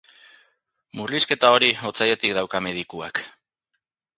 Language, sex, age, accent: Basque, male, 30-39, Mendebalekoa (Araba, Bizkaia, Gipuzkoako mendebaleko herri batzuk)